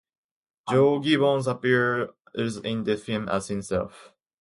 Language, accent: English, United States English